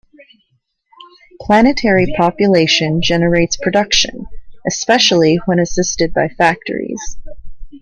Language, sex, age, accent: English, female, 30-39, United States English